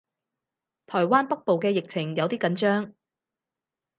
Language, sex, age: Cantonese, female, 30-39